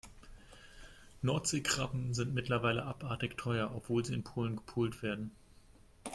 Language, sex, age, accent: German, male, 19-29, Deutschland Deutsch